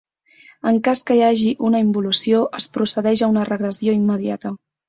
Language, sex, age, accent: Catalan, female, 19-29, Camp de Tarragona